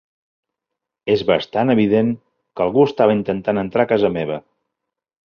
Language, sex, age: Catalan, male, 40-49